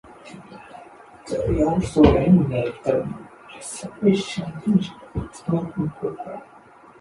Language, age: English, 30-39